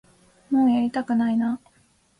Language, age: Japanese, 19-29